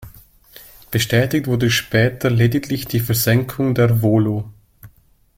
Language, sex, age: German, male, 30-39